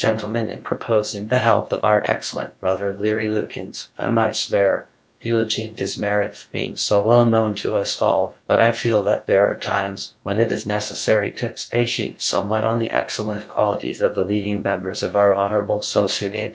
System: TTS, GlowTTS